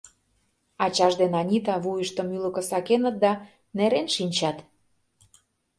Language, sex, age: Mari, female, 30-39